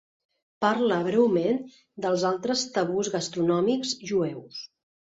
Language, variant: Catalan, Central